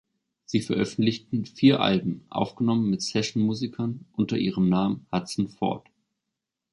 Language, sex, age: German, male, 19-29